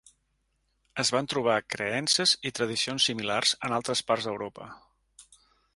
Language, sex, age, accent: Catalan, male, 50-59, central; septentrional